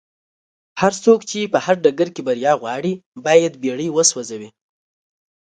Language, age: Pashto, 19-29